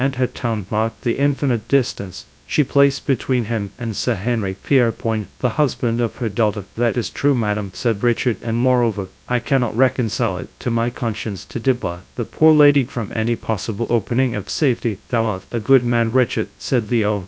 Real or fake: fake